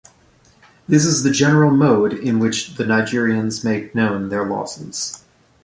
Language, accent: English, United States English